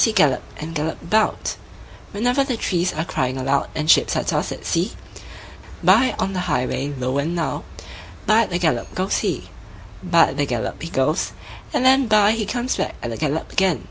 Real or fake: real